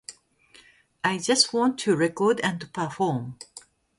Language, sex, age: English, female, 50-59